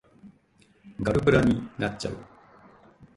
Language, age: Japanese, 50-59